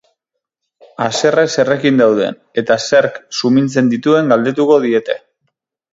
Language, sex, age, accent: Basque, male, 30-39, Erdialdekoa edo Nafarra (Gipuzkoa, Nafarroa)